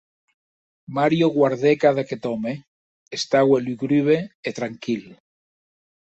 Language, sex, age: Occitan, male, 60-69